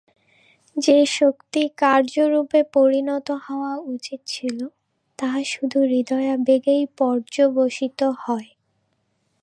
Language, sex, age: Bengali, female, 19-29